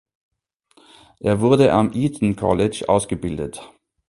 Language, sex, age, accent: German, male, 40-49, Österreichisches Deutsch